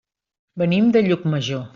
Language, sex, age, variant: Catalan, female, 40-49, Central